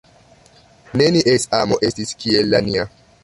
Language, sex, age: Esperanto, male, 19-29